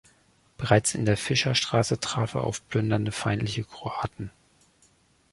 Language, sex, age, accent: German, male, 40-49, Deutschland Deutsch